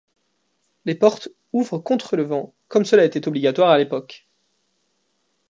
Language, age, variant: French, 19-29, Français de métropole